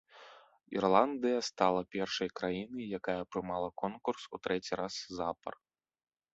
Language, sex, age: Belarusian, male, 30-39